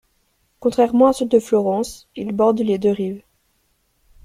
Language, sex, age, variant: French, female, under 19, Français de métropole